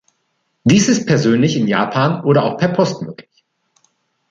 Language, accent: German, Deutschland Deutsch